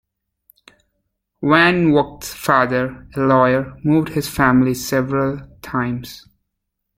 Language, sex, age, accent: English, male, 30-39, United States English